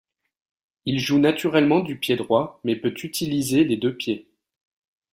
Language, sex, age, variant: French, male, 19-29, Français de métropole